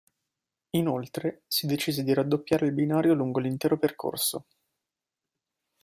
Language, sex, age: Italian, male, 19-29